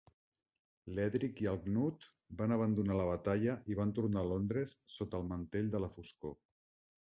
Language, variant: Catalan, Central